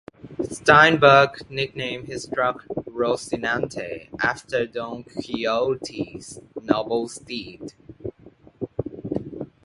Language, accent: English, United States English; India and South Asia (India, Pakistan, Sri Lanka)